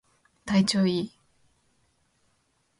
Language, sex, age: Japanese, female, 19-29